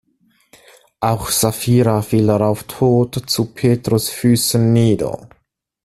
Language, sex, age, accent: German, male, 19-29, Schweizerdeutsch